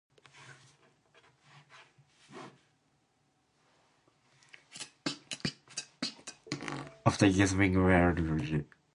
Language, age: English, under 19